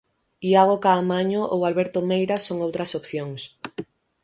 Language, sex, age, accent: Galician, female, 19-29, Central (gheada); Oriental (común en zona oriental)